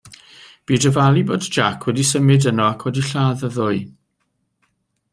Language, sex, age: Welsh, male, 50-59